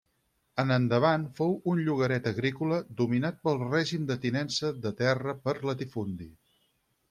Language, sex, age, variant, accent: Catalan, male, 50-59, Central, central